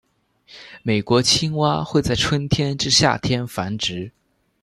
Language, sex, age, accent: Chinese, male, under 19, 出生地：湖南省